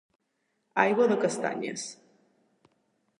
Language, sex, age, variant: Catalan, female, under 19, Balear